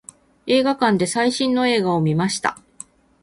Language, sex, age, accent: Japanese, female, 60-69, 関西